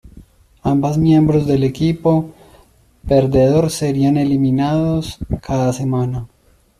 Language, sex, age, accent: Spanish, male, 30-39, Caribe: Cuba, Venezuela, Puerto Rico, República Dominicana, Panamá, Colombia caribeña, México caribeño, Costa del golfo de México